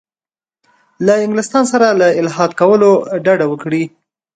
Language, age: Pashto, 19-29